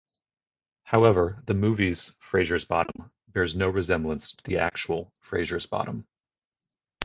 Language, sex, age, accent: English, male, 30-39, United States English